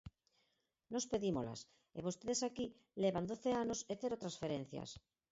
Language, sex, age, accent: Galician, female, 40-49, Central (gheada)